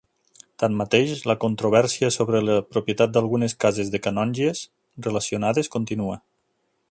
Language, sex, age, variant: Catalan, male, 40-49, Nord-Occidental